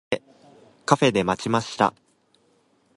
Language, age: Japanese, 19-29